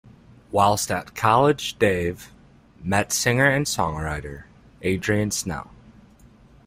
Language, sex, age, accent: English, male, 19-29, United States English